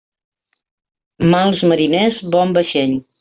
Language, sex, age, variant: Catalan, female, 60-69, Central